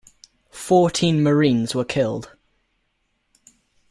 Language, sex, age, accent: English, male, under 19, Welsh English